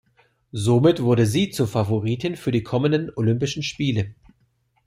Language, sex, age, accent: German, male, 40-49, Deutschland Deutsch